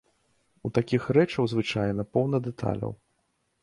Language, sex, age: Belarusian, male, 30-39